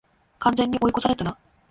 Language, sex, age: Japanese, female, 19-29